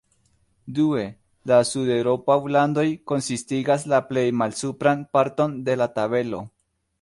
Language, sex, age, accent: Esperanto, male, 19-29, Internacia